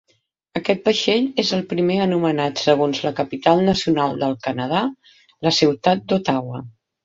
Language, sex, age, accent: Catalan, female, 50-59, balear; central